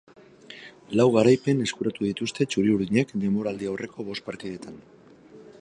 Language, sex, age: Basque, male, 40-49